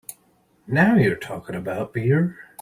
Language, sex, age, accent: English, male, 19-29, United States English